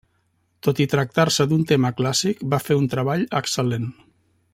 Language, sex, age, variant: Catalan, male, 50-59, Central